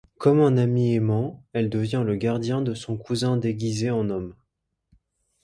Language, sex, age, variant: French, male, 19-29, Français de métropole